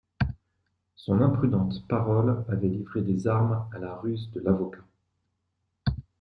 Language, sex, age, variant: French, male, 40-49, Français de métropole